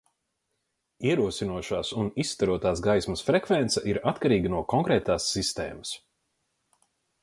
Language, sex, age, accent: Latvian, male, 30-39, bez akcenta